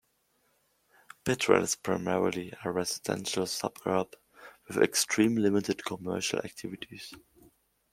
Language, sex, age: English, male, 19-29